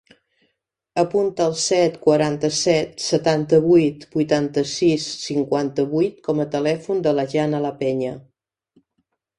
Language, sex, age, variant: Catalan, female, 50-59, Central